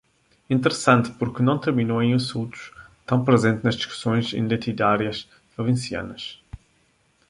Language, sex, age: Portuguese, male, 19-29